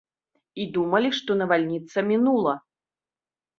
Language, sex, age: Belarusian, female, 30-39